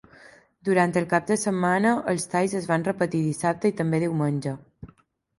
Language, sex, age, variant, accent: Catalan, female, 19-29, Balear, mallorquí